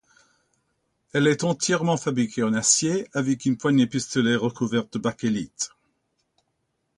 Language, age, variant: French, 70-79, Français de métropole